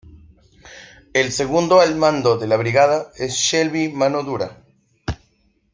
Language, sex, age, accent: Spanish, male, 30-39, Andino-Pacífico: Colombia, Perú, Ecuador, oeste de Bolivia y Venezuela andina